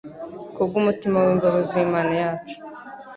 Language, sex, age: Kinyarwanda, female, under 19